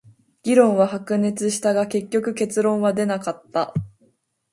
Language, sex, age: Japanese, female, 19-29